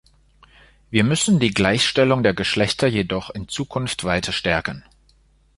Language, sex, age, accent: German, male, 40-49, Deutschland Deutsch